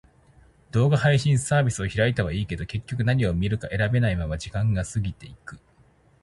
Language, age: Japanese, 30-39